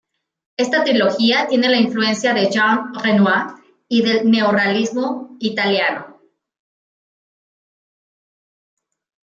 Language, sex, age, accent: Spanish, female, 40-49, México